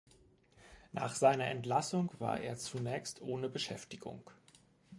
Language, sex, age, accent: German, male, 19-29, Deutschland Deutsch